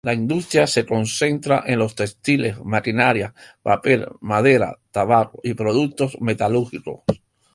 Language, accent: Spanish, Caribe: Cuba, Venezuela, Puerto Rico, República Dominicana, Panamá, Colombia caribeña, México caribeño, Costa del golfo de México